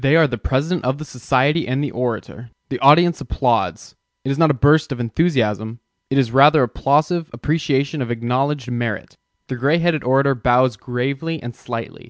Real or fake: real